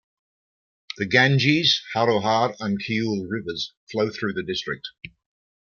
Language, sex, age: English, male, 60-69